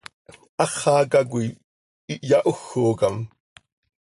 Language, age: Seri, 40-49